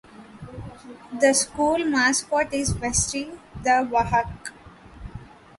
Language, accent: English, United States English